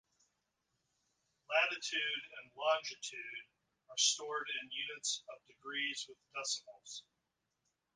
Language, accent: English, United States English